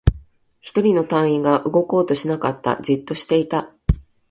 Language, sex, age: Japanese, female, 40-49